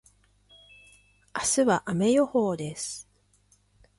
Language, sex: Japanese, female